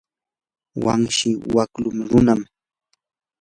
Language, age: Yanahuanca Pasco Quechua, 19-29